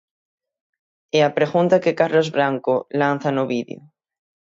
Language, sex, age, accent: Galician, male, 19-29, Atlántico (seseo e gheada); Normativo (estándar)